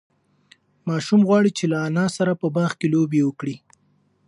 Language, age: Pashto, 19-29